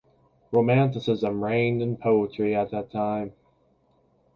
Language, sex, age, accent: English, male, under 19, United States English